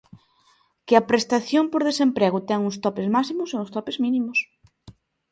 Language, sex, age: Galician, female, 19-29